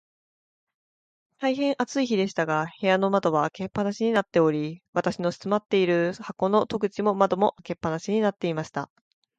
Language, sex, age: Japanese, female, 19-29